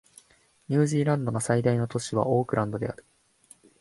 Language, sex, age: Japanese, male, 19-29